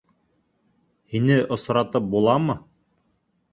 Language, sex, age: Bashkir, male, 30-39